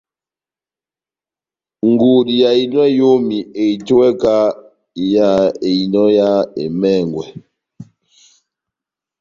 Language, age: Batanga, 60-69